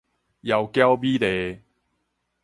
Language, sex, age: Min Nan Chinese, male, 30-39